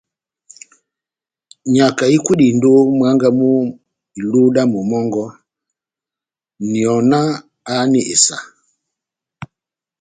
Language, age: Batanga, 70-79